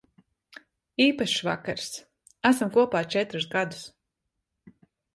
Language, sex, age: Latvian, female, 30-39